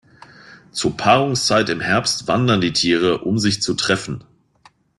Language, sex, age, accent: German, male, 40-49, Deutschland Deutsch